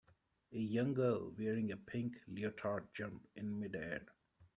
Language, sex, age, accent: English, male, 30-39, India and South Asia (India, Pakistan, Sri Lanka)